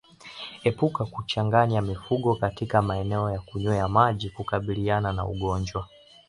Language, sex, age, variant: Swahili, male, 19-29, Kiswahili cha Bara ya Tanzania